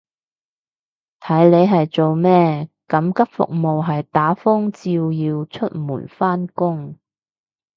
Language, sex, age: Cantonese, female, 30-39